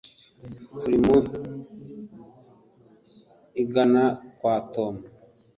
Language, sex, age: Kinyarwanda, male, 40-49